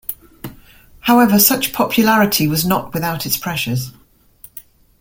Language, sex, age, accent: English, female, 50-59, England English